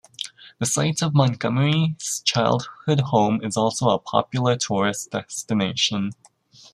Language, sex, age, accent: English, male, 19-29, Canadian English